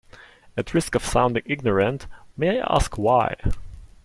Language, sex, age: English, male, 30-39